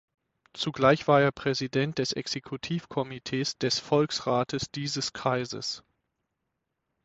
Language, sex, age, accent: German, male, 30-39, Deutschland Deutsch